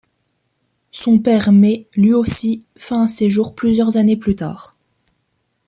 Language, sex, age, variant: French, female, 19-29, Français de métropole